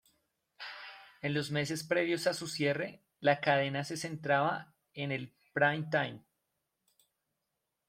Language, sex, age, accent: Spanish, male, 30-39, Andino-Pacífico: Colombia, Perú, Ecuador, oeste de Bolivia y Venezuela andina